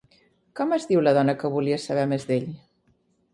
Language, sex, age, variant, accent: Catalan, female, 60-69, Central, central